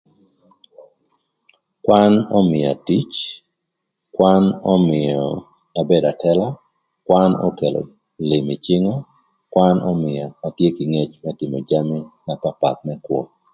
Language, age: Thur, 40-49